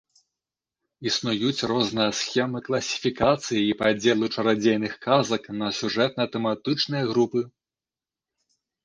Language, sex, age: Belarusian, male, 19-29